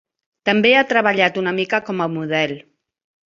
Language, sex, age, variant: Catalan, female, 50-59, Central